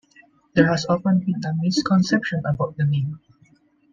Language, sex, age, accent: English, male, 19-29, Filipino